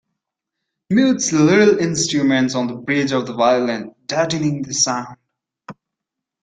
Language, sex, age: English, male, 19-29